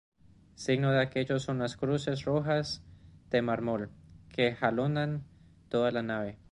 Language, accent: Spanish, Andino-Pacífico: Colombia, Perú, Ecuador, oeste de Bolivia y Venezuela andina